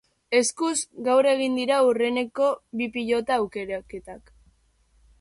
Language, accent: Basque, Erdialdekoa edo Nafarra (Gipuzkoa, Nafarroa)